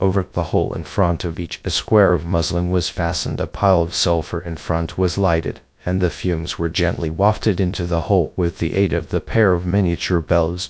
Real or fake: fake